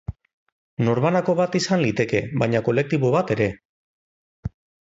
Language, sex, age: Basque, male, 40-49